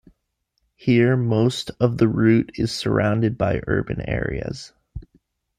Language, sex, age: English, male, 19-29